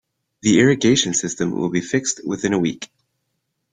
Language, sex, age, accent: English, male, 19-29, United States English